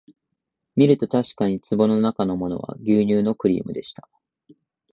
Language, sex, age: Japanese, male, 19-29